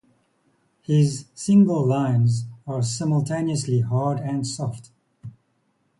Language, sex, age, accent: English, male, 50-59, Southern African (South Africa, Zimbabwe, Namibia)